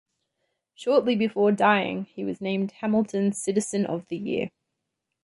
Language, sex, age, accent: English, female, 19-29, Australian English